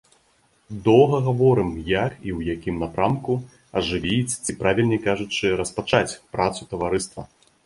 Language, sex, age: Belarusian, male, 30-39